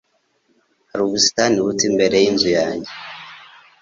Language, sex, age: Kinyarwanda, male, 30-39